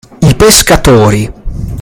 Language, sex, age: Italian, male, 30-39